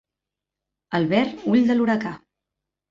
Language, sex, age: Catalan, female, 40-49